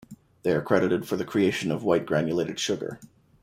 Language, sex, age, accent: English, male, 30-39, United States English